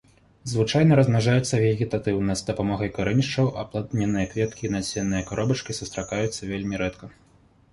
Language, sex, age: Belarusian, male, 19-29